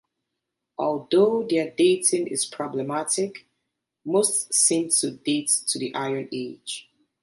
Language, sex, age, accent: English, female, 30-39, England English